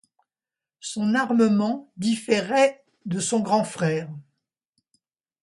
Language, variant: French, Français de métropole